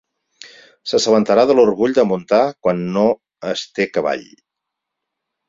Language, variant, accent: Catalan, Central, Barceloní